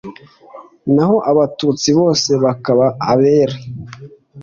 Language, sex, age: Kinyarwanda, male, 19-29